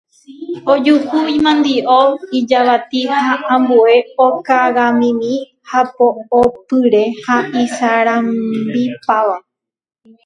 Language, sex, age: Guarani, female, 19-29